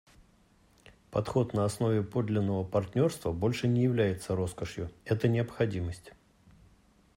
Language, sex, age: Russian, male, 40-49